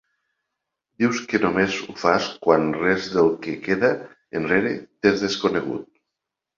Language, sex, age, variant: Catalan, male, 50-59, Septentrional